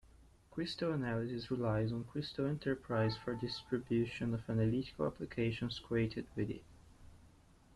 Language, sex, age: English, male, 19-29